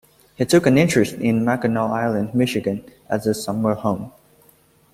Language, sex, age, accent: English, male, 19-29, United States English